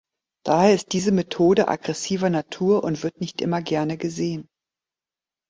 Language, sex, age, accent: German, female, 50-59, Deutschland Deutsch; Norddeutsch